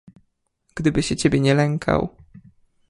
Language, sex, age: Polish, male, 19-29